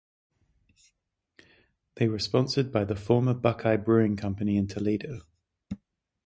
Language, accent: English, England English